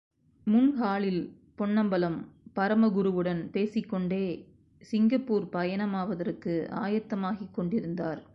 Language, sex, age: Tamil, female, 40-49